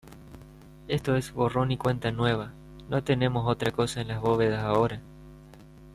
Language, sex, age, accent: Spanish, male, under 19, Rioplatense: Argentina, Uruguay, este de Bolivia, Paraguay